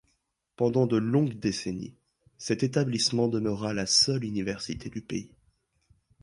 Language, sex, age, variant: French, male, 19-29, Français de métropole